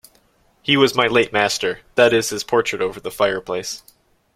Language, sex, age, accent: English, male, 19-29, United States English